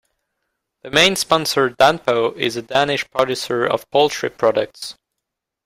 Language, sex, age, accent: English, male, 19-29, United States English